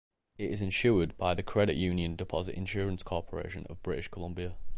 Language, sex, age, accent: English, male, under 19, England English